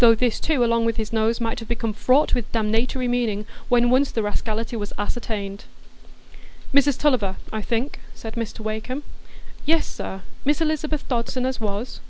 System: none